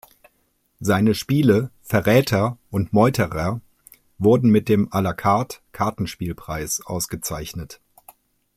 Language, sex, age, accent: German, male, 50-59, Deutschland Deutsch